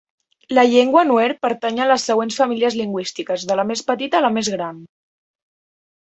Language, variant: Catalan, Central